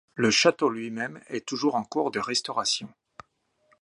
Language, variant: French, Français de métropole